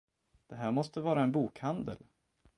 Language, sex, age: Swedish, male, 30-39